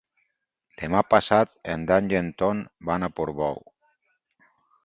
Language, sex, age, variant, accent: Catalan, male, 50-59, Valencià meridional, valencià